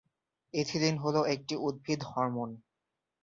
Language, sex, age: Bengali, male, 19-29